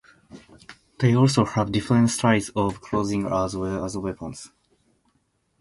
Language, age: English, 19-29